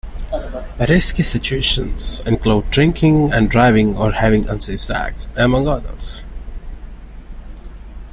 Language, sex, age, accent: English, male, 19-29, India and South Asia (India, Pakistan, Sri Lanka)